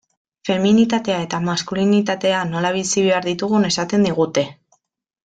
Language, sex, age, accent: Basque, female, 19-29, Mendebalekoa (Araba, Bizkaia, Gipuzkoako mendebaleko herri batzuk)